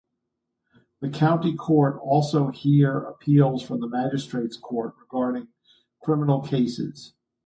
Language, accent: English, United States English